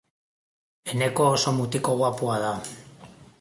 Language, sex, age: Basque, male, 50-59